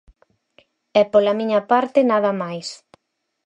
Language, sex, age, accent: Galician, female, 30-39, Normativo (estándar)